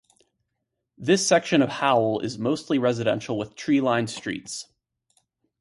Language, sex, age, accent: English, male, 19-29, United States English